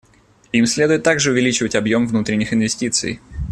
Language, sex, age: Russian, male, 19-29